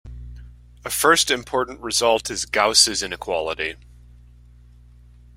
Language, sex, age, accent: English, male, 19-29, United States English